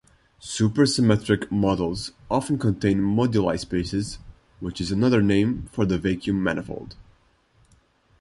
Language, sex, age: English, male, 19-29